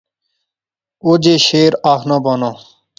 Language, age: Pahari-Potwari, 19-29